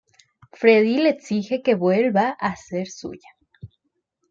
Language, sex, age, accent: Spanish, female, 19-29, México